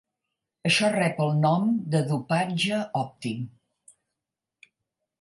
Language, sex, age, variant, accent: Catalan, female, 70-79, Central, central